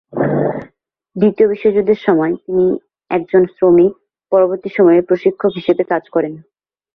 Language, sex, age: Bengali, female, 19-29